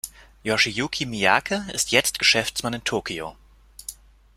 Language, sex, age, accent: German, male, 30-39, Deutschland Deutsch